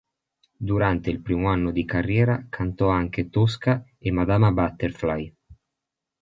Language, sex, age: Italian, male, 19-29